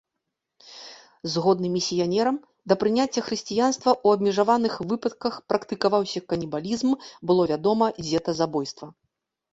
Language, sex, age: Belarusian, female, 40-49